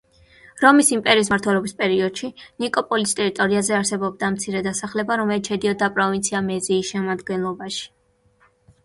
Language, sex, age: Georgian, female, 19-29